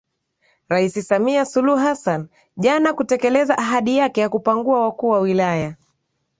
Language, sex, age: Swahili, female, 30-39